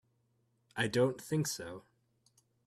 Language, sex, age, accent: English, male, 19-29, United States English